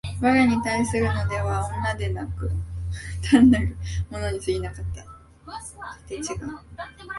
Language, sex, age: Japanese, female, 19-29